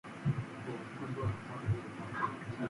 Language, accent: English, United States English